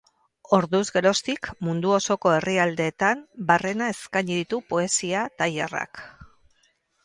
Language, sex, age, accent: Basque, female, 50-59, Erdialdekoa edo Nafarra (Gipuzkoa, Nafarroa)